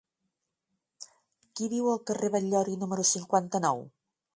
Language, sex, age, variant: Catalan, female, 50-59, Nord-Occidental